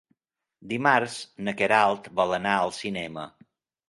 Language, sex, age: Catalan, male, 50-59